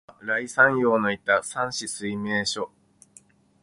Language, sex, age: Japanese, male, 30-39